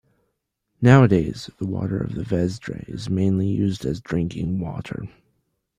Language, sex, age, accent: English, male, under 19, United States English